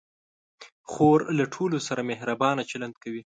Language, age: Pashto, 19-29